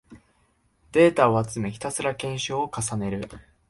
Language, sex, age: Japanese, male, 19-29